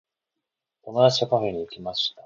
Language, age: Japanese, 30-39